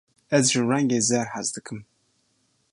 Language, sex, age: Kurdish, male, 30-39